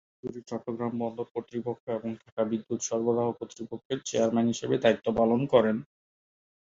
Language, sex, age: Bengali, male, 30-39